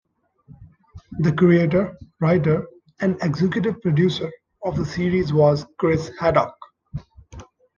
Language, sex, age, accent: English, male, 19-29, India and South Asia (India, Pakistan, Sri Lanka)